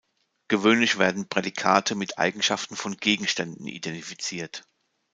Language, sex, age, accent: German, male, 50-59, Deutschland Deutsch